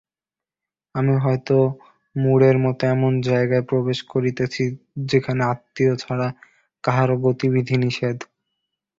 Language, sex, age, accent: Bengali, male, under 19, শুদ্ধ